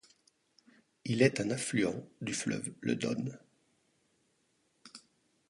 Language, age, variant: French, 40-49, Français de métropole